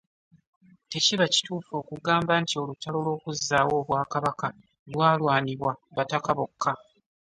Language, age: Ganda, 19-29